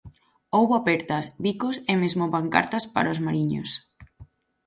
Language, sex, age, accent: Galician, female, 19-29, Normativo (estándar)